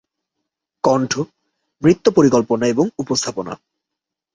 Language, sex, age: Bengali, male, 19-29